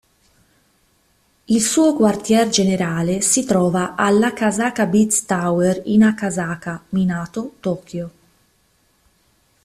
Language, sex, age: Italian, female, 19-29